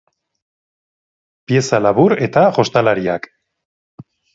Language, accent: Basque, Erdialdekoa edo Nafarra (Gipuzkoa, Nafarroa)